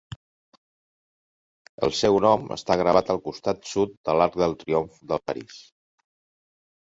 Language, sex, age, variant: Catalan, male, 50-59, Central